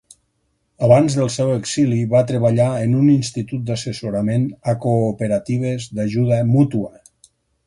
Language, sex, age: Catalan, male, 60-69